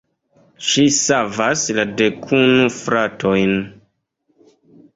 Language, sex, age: Esperanto, male, 30-39